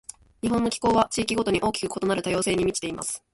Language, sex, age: Japanese, female, under 19